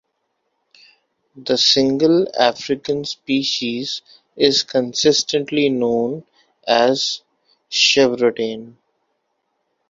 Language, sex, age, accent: English, male, 19-29, India and South Asia (India, Pakistan, Sri Lanka)